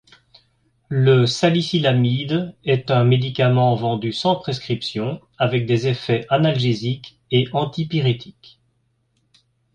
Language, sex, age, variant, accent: French, male, 50-59, Français d'Europe, Français de Belgique